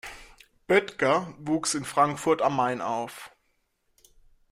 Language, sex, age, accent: German, male, 19-29, Deutschland Deutsch